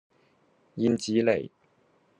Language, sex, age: Cantonese, male, 30-39